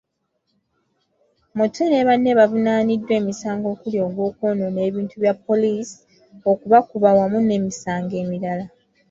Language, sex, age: Ganda, female, 19-29